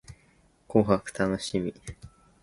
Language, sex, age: Japanese, male, 19-29